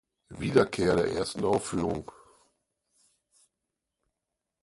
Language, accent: German, Deutschland Deutsch